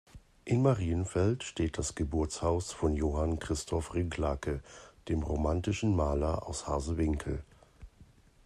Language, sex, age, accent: German, male, 40-49, Deutschland Deutsch